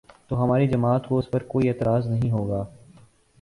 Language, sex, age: Urdu, male, 19-29